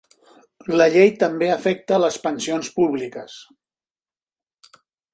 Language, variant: Catalan, Central